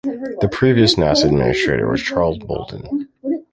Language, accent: English, United States English